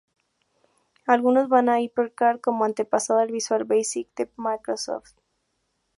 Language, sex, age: Spanish, female, 19-29